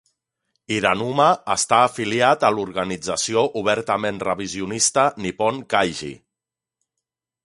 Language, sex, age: Catalan, male, 40-49